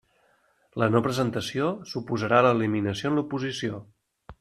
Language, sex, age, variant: Catalan, male, 30-39, Nord-Occidental